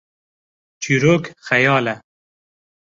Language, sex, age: Kurdish, male, 19-29